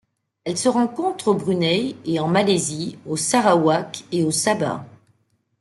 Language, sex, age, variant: French, female, 40-49, Français de métropole